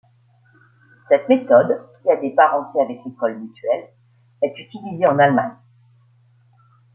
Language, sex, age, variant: French, female, 50-59, Français de métropole